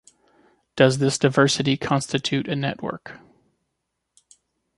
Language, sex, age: English, male, 30-39